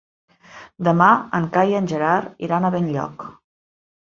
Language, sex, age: Catalan, female, 40-49